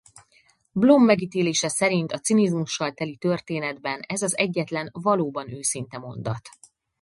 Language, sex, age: Hungarian, female, 40-49